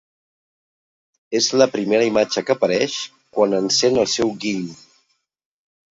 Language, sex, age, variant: Catalan, male, 50-59, Central